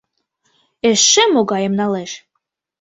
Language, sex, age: Mari, female, under 19